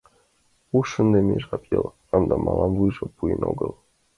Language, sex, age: Mari, male, under 19